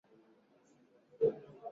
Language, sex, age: Swahili, male, 19-29